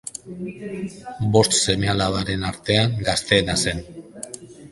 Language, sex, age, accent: Basque, male, 50-59, Mendebalekoa (Araba, Bizkaia, Gipuzkoako mendebaleko herri batzuk)